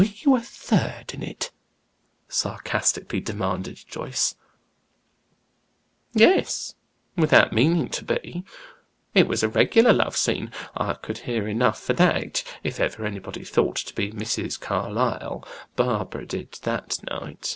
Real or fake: real